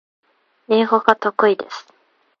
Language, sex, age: Japanese, female, 19-29